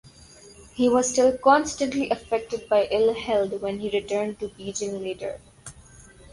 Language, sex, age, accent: English, female, under 19, India and South Asia (India, Pakistan, Sri Lanka)